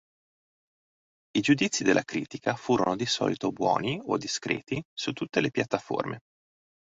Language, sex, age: Italian, male, 40-49